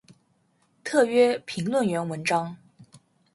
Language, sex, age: Chinese, female, 19-29